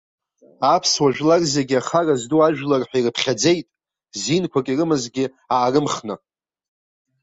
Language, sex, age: Abkhazian, male, 40-49